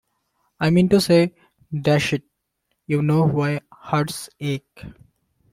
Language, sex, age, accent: English, male, 19-29, India and South Asia (India, Pakistan, Sri Lanka)